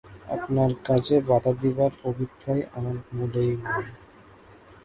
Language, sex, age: Bengali, male, 19-29